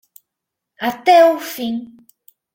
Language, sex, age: Portuguese, female, 50-59